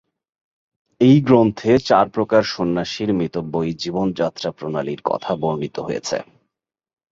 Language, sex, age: Bengali, male, 19-29